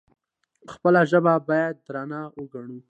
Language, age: Pashto, 19-29